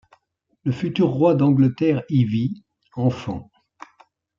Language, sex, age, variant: French, male, 70-79, Français de métropole